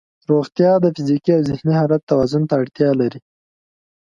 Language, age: Pashto, 19-29